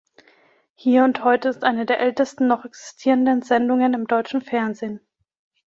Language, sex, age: German, female, 19-29